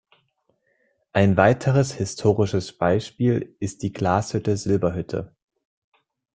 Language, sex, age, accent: German, male, 19-29, Schweizerdeutsch